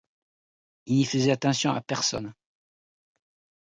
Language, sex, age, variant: French, male, 60-69, Français de métropole